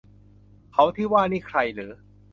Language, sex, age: Thai, male, 19-29